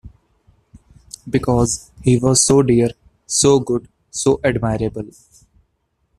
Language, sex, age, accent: English, male, under 19, India and South Asia (India, Pakistan, Sri Lanka)